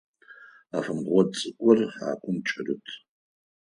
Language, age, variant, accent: Adyghe, 40-49, Адыгабзэ (Кирил, пстэумэ зэдыряе), Кıэмгуй (Çemguy)